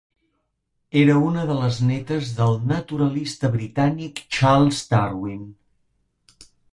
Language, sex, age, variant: Catalan, male, 40-49, Central